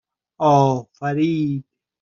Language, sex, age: Persian, male, 30-39